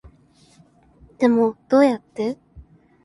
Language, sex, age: Japanese, female, under 19